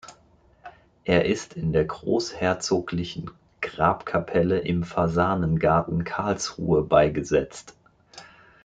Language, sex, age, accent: German, male, 40-49, Deutschland Deutsch